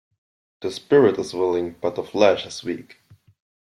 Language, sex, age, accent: English, male, 19-29, United States English